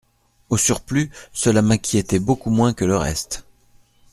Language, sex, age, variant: French, male, 40-49, Français de métropole